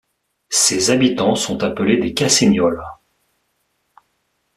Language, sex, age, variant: French, male, 40-49, Français de métropole